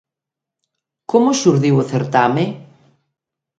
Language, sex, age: Galician, female, 50-59